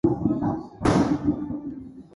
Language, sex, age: Spanish, male, 19-29